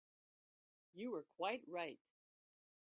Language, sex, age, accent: English, female, 60-69, United States English